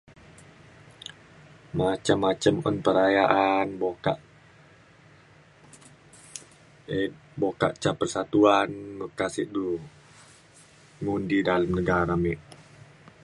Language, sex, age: Mainstream Kenyah, female, 19-29